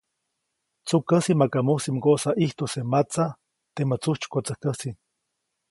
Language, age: Copainalá Zoque, 19-29